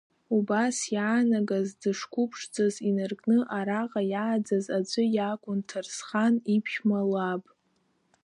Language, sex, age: Abkhazian, female, under 19